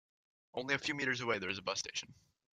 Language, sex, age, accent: English, male, under 19, United States English